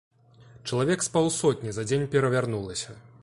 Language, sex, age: Belarusian, male, 19-29